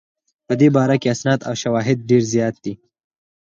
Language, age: Pashto, under 19